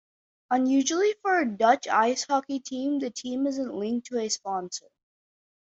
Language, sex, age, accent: English, male, under 19, United States English